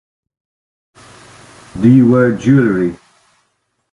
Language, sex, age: English, male, 50-59